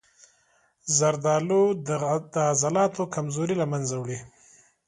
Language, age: Pashto, 30-39